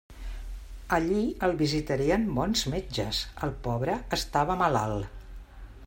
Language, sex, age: Catalan, female, 60-69